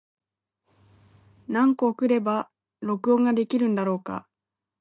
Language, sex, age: Japanese, female, under 19